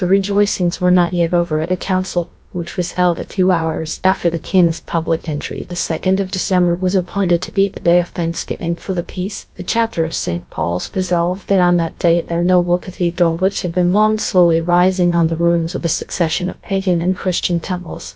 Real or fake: fake